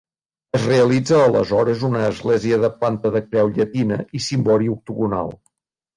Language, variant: Catalan, Nord-Occidental